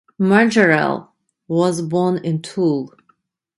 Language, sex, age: English, female, 50-59